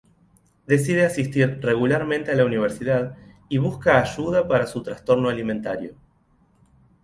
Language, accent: Spanish, Rioplatense: Argentina, Uruguay, este de Bolivia, Paraguay